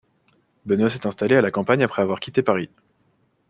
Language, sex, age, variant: French, male, 19-29, Français de métropole